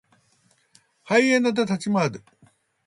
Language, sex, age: Japanese, male, 60-69